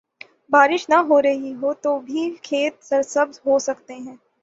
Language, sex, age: Urdu, female, 19-29